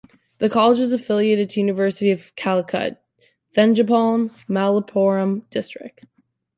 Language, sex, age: English, female, 19-29